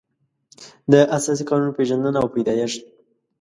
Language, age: Pashto, 19-29